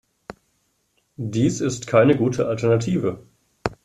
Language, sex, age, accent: German, male, 19-29, Deutschland Deutsch